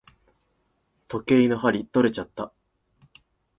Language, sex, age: Japanese, male, 19-29